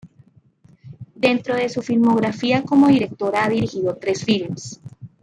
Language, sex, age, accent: Spanish, female, 30-39, Caribe: Cuba, Venezuela, Puerto Rico, República Dominicana, Panamá, Colombia caribeña, México caribeño, Costa del golfo de México